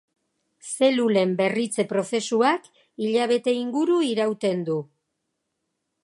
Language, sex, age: Basque, female, 60-69